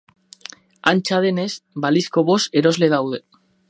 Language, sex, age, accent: Basque, male, 19-29, Mendebalekoa (Araba, Bizkaia, Gipuzkoako mendebaleko herri batzuk)